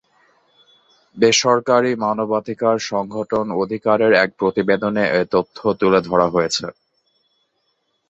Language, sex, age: Bengali, male, 30-39